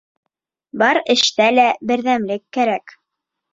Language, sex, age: Bashkir, female, under 19